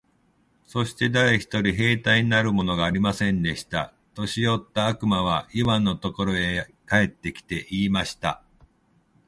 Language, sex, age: Japanese, male, 50-59